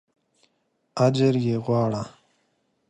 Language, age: Pashto, 40-49